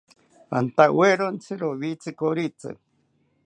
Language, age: South Ucayali Ashéninka, 60-69